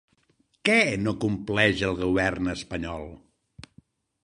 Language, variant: Catalan, Nord-Occidental